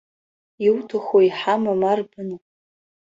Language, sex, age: Abkhazian, female, under 19